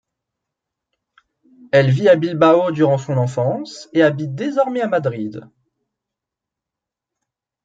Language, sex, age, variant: French, male, 19-29, Français de métropole